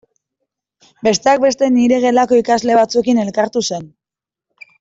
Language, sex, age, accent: Basque, female, 19-29, Mendebalekoa (Araba, Bizkaia, Gipuzkoako mendebaleko herri batzuk)